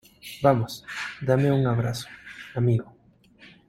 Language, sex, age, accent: Spanish, male, 40-49, Andino-Pacífico: Colombia, Perú, Ecuador, oeste de Bolivia y Venezuela andina